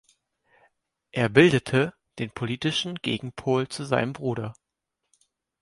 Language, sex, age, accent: German, male, 19-29, Deutschland Deutsch